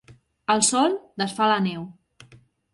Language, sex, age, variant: Catalan, female, 30-39, Central